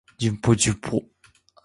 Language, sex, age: Japanese, male, 19-29